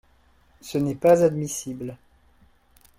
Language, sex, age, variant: French, male, 19-29, Français de métropole